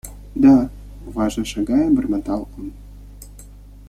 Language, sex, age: Russian, male, 19-29